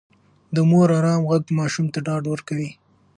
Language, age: Pashto, 19-29